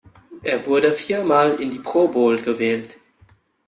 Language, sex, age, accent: German, male, 30-39, Deutschland Deutsch